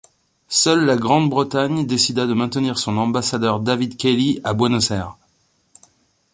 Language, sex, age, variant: French, male, 40-49, Français de métropole